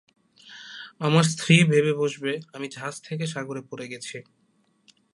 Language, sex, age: Bengali, male, 19-29